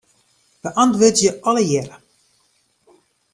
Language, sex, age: Western Frisian, female, 50-59